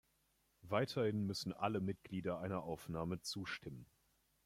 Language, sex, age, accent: German, male, 19-29, Deutschland Deutsch